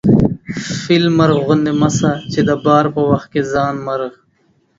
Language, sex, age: Pashto, male, 19-29